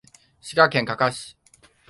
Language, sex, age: Japanese, male, 19-29